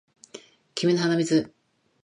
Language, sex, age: Japanese, female, 50-59